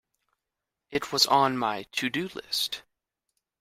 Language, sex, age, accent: English, male, under 19, United States English